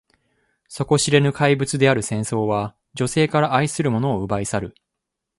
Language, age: Japanese, 19-29